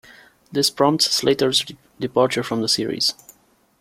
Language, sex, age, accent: English, male, 30-39, United States English